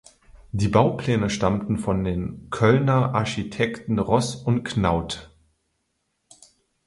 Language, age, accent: German, 19-29, Deutschland Deutsch